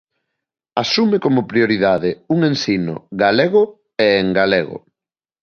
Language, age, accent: Galician, 30-39, Normativo (estándar)